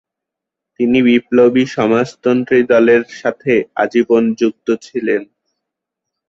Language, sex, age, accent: Bengali, male, 19-29, Native